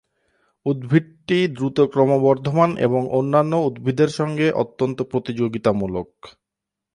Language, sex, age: Bengali, male, 19-29